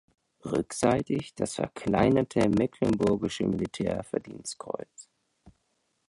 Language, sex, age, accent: German, male, 19-29, Deutschland Deutsch